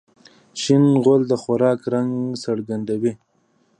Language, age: Pashto, 19-29